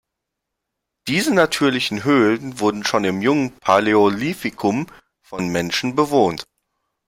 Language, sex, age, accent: German, male, 19-29, Deutschland Deutsch